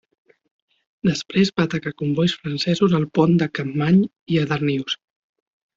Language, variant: Catalan, Central